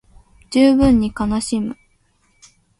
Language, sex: Japanese, female